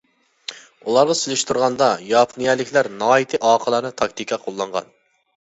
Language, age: Uyghur, 19-29